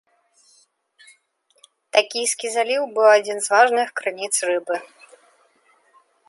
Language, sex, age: Belarusian, female, 19-29